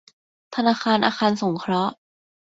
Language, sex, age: Thai, female, under 19